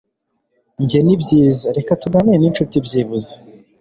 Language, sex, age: Kinyarwanda, male, 19-29